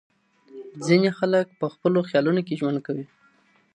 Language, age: Pashto, 19-29